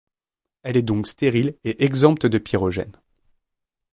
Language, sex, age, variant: French, male, 30-39, Français de métropole